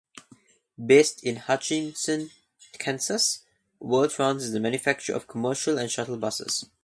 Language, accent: English, Australian English